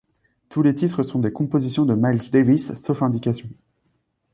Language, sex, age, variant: French, male, 19-29, Français de métropole